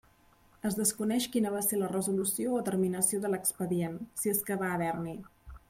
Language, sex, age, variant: Catalan, female, 30-39, Central